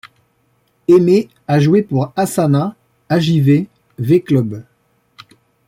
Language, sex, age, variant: French, male, 40-49, Français de métropole